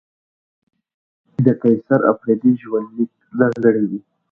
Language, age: Pashto, 19-29